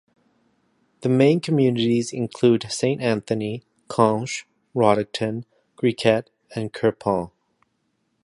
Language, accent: English, Canadian English